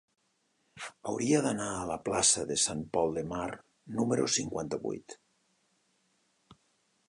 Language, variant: Catalan, Nord-Occidental